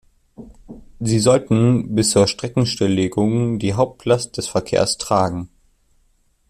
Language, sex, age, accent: German, male, under 19, Deutschland Deutsch